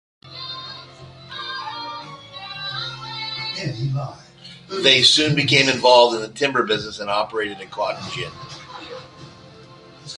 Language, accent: English, United States English